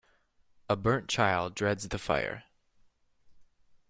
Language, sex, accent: English, male, United States English